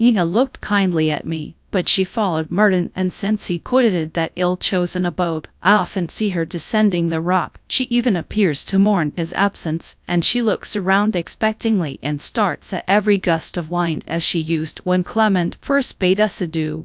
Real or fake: fake